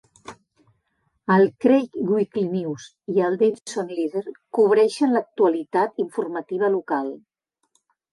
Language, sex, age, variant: Catalan, female, 50-59, Central